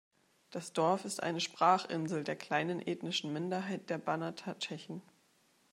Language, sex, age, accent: German, female, 19-29, Deutschland Deutsch